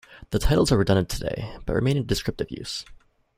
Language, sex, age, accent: English, male, 19-29, Canadian English